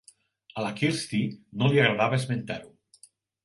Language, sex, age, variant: Catalan, male, 50-59, Nord-Occidental